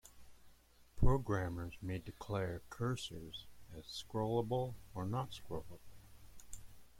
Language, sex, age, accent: English, male, 50-59, United States English